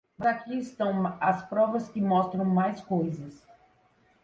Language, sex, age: Portuguese, female, 50-59